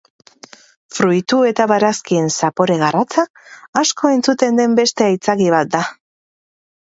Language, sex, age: Basque, female, 30-39